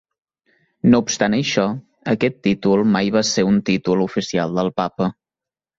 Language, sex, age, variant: Catalan, male, 19-29, Central